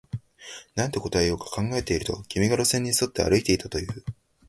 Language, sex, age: Japanese, male, under 19